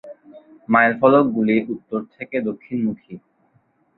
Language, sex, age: Bengali, male, 19-29